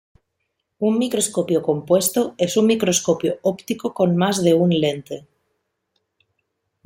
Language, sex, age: Spanish, female, 30-39